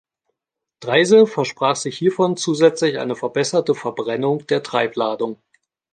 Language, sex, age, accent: German, male, 40-49, Deutschland Deutsch